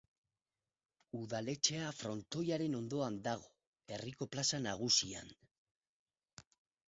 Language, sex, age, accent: Basque, male, 40-49, Mendebalekoa (Araba, Bizkaia, Gipuzkoako mendebaleko herri batzuk)